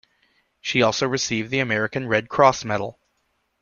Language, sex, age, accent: English, male, 30-39, United States English